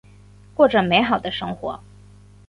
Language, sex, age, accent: Chinese, female, 19-29, 出生地：广东省